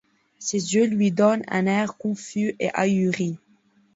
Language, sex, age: French, female, under 19